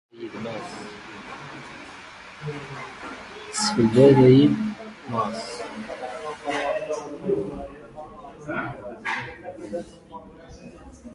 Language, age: Standard Moroccan Tamazight, 19-29